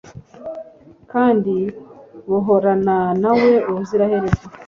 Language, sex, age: Kinyarwanda, female, 30-39